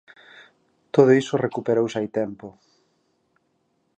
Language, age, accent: Galician, 40-49, Normativo (estándar)